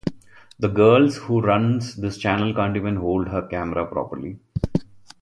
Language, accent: English, India and South Asia (India, Pakistan, Sri Lanka)